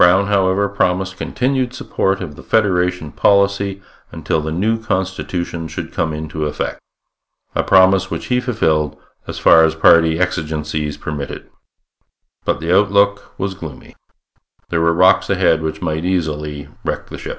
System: none